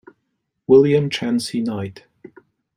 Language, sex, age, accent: English, male, 30-39, United States English